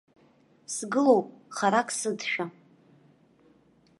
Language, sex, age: Abkhazian, female, under 19